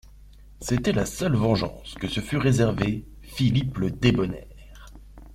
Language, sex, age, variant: French, male, 30-39, Français de métropole